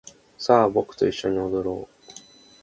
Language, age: Japanese, under 19